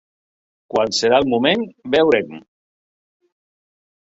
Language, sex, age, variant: Catalan, male, 60-69, Central